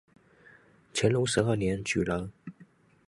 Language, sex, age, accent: Chinese, male, 19-29, 出生地：福建省